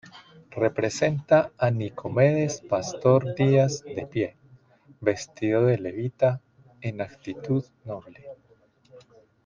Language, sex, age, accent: Spanish, male, 30-39, Andino-Pacífico: Colombia, Perú, Ecuador, oeste de Bolivia y Venezuela andina